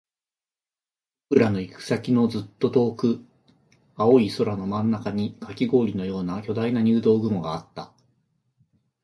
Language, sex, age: Japanese, male, 50-59